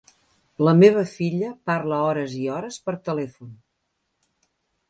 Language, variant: Catalan, Central